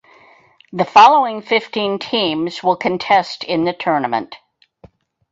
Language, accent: English, United States English